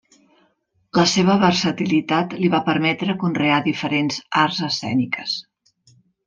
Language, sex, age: Catalan, female, 60-69